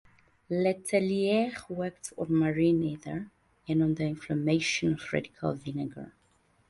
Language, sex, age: English, female, 30-39